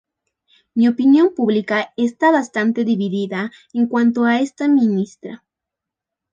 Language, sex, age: Spanish, female, 19-29